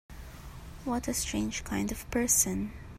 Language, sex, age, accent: English, female, 19-29, Filipino